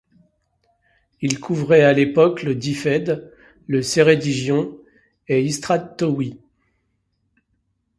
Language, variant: French, Français de métropole